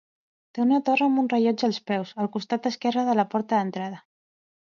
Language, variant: Catalan, Central